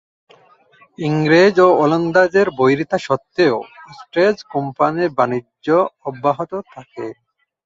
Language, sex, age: Bengali, male, 19-29